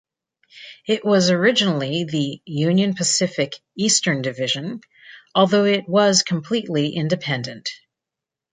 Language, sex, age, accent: English, female, 40-49, United States English